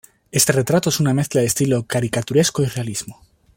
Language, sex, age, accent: Spanish, male, 19-29, España: Centro-Sur peninsular (Madrid, Toledo, Castilla-La Mancha)